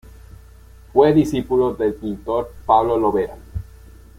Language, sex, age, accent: Spanish, male, under 19, Caribe: Cuba, Venezuela, Puerto Rico, República Dominicana, Panamá, Colombia caribeña, México caribeño, Costa del golfo de México